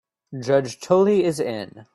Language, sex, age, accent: English, male, 19-29, United States English